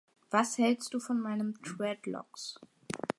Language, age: German, 19-29